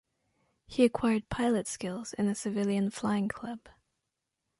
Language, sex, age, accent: English, female, 19-29, United States English